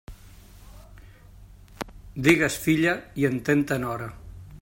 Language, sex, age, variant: Catalan, male, 60-69, Nord-Occidental